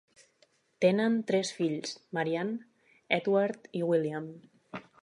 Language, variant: Catalan, Nord-Occidental